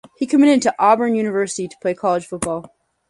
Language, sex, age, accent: English, female, 30-39, United States English